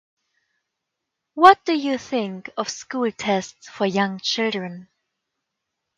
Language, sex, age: English, female, 19-29